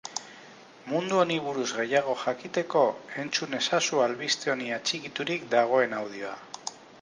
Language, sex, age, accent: Basque, male, 30-39, Mendebalekoa (Araba, Bizkaia, Gipuzkoako mendebaleko herri batzuk)